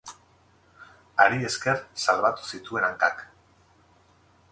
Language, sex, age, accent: Basque, male, 50-59, Erdialdekoa edo Nafarra (Gipuzkoa, Nafarroa)